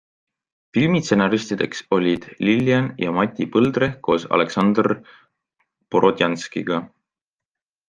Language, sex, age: Estonian, male, 19-29